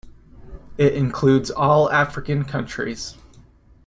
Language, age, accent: English, 30-39, United States English